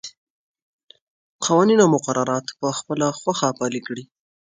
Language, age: Pashto, under 19